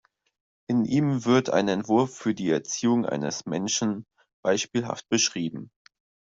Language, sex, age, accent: German, male, 19-29, Deutschland Deutsch